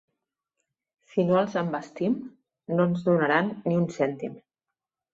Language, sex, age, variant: Catalan, female, 30-39, Central